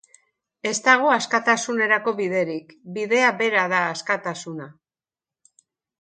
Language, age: Basque, 60-69